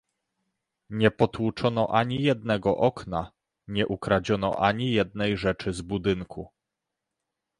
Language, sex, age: Polish, male, 30-39